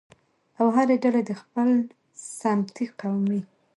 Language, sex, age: Pashto, female, 19-29